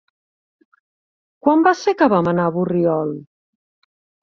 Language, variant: Catalan, Central